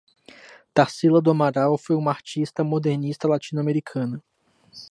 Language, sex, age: Portuguese, male, 19-29